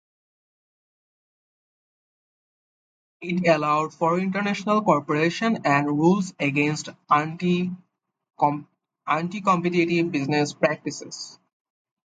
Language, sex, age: English, male, 19-29